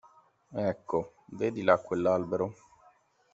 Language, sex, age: Italian, male, 40-49